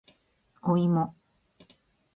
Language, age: Japanese, 40-49